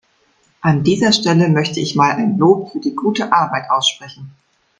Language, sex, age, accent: German, female, 19-29, Deutschland Deutsch